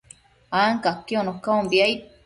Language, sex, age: Matsés, female, 30-39